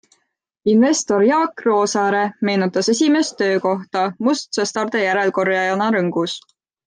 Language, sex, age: Estonian, female, 19-29